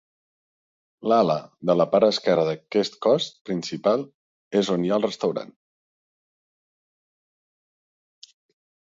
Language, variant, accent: Catalan, Central, central